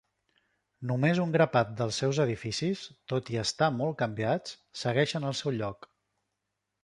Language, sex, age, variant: Catalan, male, 40-49, Central